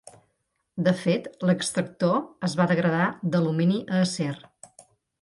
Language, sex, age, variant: Catalan, female, 40-49, Central